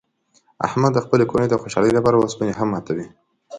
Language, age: Pashto, 19-29